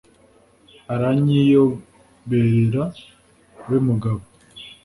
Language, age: Kinyarwanda, 19-29